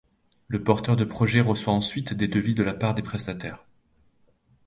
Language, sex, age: French, male, 30-39